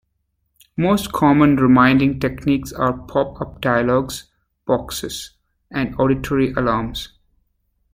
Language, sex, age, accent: English, male, 30-39, United States English